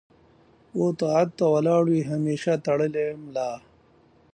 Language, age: Pashto, 30-39